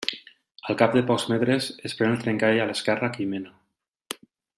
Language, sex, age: Catalan, male, 30-39